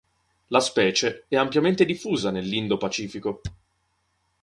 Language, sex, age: Italian, male, 19-29